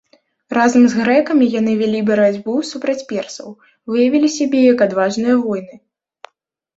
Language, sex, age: Belarusian, female, under 19